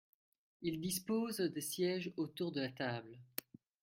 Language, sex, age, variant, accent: French, male, 19-29, Français d'Europe, Français de Belgique